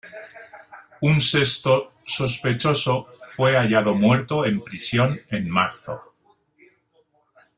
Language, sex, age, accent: Spanish, male, 40-49, España: Norte peninsular (Asturias, Castilla y León, Cantabria, País Vasco, Navarra, Aragón, La Rioja, Guadalajara, Cuenca)